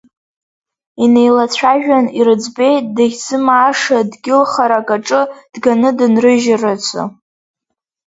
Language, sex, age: Abkhazian, female, under 19